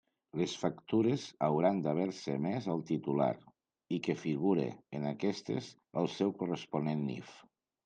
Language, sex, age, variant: Catalan, male, 60-69, Nord-Occidental